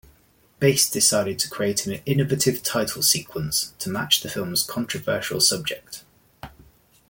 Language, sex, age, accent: English, male, 40-49, England English